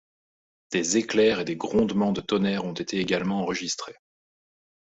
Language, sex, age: French, male, 30-39